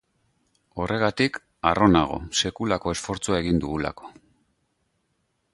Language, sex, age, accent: Basque, male, 40-49, Mendebalekoa (Araba, Bizkaia, Gipuzkoako mendebaleko herri batzuk)